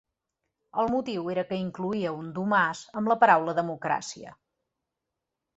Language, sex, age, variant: Catalan, female, 40-49, Central